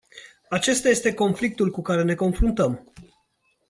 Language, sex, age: Romanian, male, 30-39